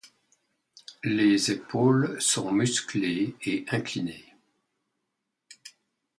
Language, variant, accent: French, Français d'Europe, Français de Suisse